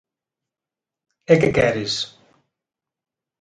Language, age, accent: Galician, 40-49, Atlántico (seseo e gheada)